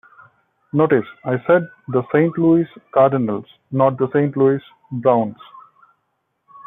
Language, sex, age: English, male, 30-39